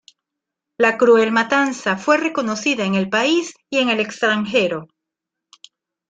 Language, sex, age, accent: Spanish, female, 50-59, Caribe: Cuba, Venezuela, Puerto Rico, República Dominicana, Panamá, Colombia caribeña, México caribeño, Costa del golfo de México